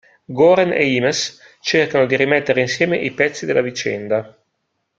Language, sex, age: Italian, male, 40-49